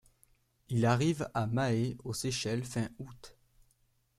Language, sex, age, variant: French, male, under 19, Français de métropole